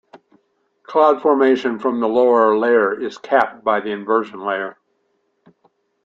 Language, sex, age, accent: English, male, 70-79, Canadian English